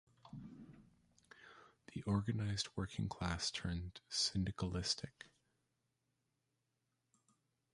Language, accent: English, United States English